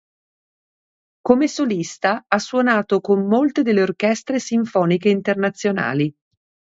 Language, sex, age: Italian, female, 40-49